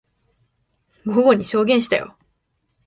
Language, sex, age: Japanese, female, 19-29